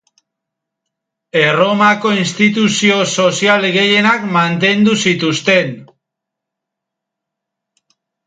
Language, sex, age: Basque, male, 40-49